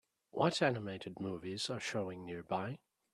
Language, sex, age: English, male, 19-29